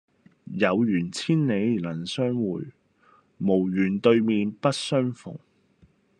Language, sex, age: Cantonese, male, 19-29